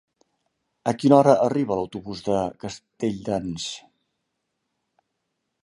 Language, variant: Catalan, Central